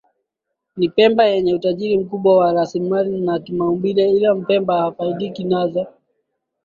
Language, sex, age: Swahili, male, 19-29